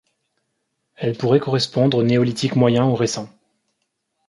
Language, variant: French, Français de métropole